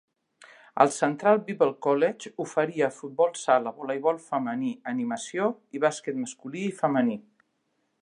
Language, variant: Catalan, Central